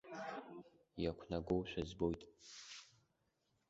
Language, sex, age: Abkhazian, male, under 19